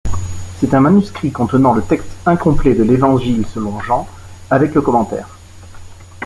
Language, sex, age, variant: French, male, 40-49, Français de métropole